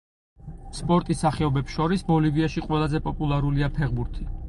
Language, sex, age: Georgian, male, 30-39